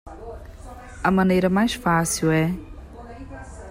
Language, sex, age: Portuguese, female, 30-39